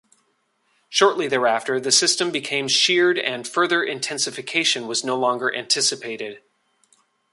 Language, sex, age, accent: English, male, 30-39, United States English